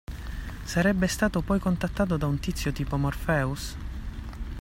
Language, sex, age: Italian, male, 19-29